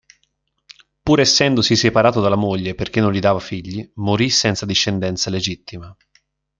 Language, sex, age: Italian, male, 19-29